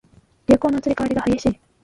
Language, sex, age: Japanese, female, 19-29